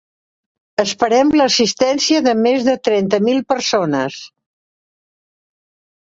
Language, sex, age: Catalan, female, 60-69